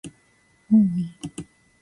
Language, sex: Japanese, female